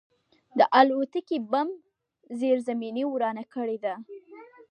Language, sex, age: Pashto, female, under 19